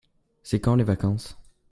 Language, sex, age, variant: French, male, under 19, Français de métropole